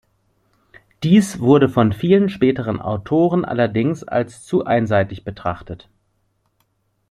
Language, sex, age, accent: German, male, 30-39, Deutschland Deutsch